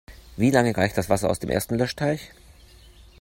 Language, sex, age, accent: German, male, 40-49, Deutschland Deutsch